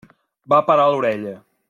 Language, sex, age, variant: Catalan, male, 30-39, Central